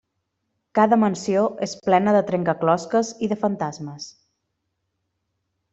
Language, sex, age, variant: Catalan, female, 30-39, Nord-Occidental